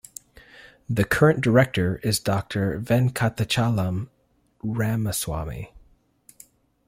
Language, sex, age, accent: English, male, 30-39, United States English